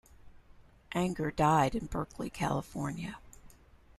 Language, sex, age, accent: English, female, 60-69, United States English